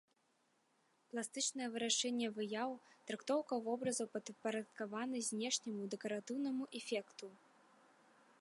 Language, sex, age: Belarusian, female, 19-29